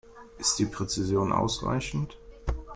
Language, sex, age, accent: German, male, 30-39, Deutschland Deutsch